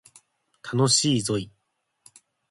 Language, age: Japanese, 19-29